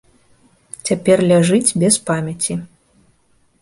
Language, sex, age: Belarusian, female, 30-39